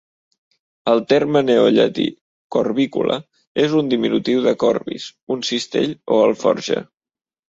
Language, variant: Catalan, Central